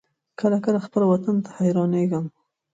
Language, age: Pashto, 19-29